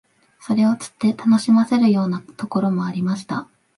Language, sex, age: Japanese, female, 19-29